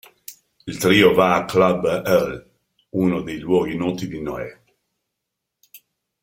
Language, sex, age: Italian, male, 60-69